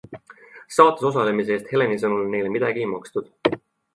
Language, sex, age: Estonian, male, 19-29